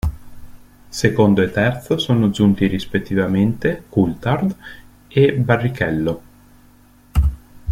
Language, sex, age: Italian, male, 30-39